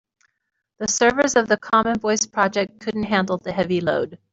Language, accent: English, United States English